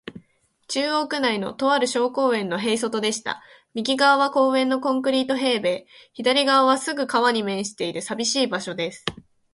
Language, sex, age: Japanese, female, 19-29